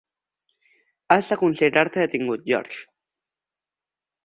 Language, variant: Catalan, Central